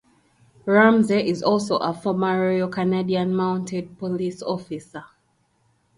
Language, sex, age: English, female, 19-29